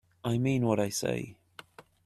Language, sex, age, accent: English, male, 30-39, England English